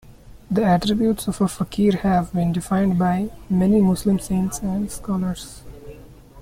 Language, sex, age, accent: English, male, 19-29, India and South Asia (India, Pakistan, Sri Lanka)